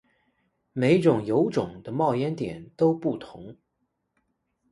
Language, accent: Chinese, 出生地：河南省